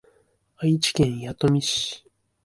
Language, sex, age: Japanese, male, under 19